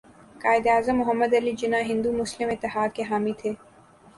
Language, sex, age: Urdu, female, 19-29